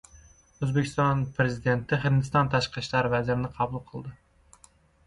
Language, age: Uzbek, 19-29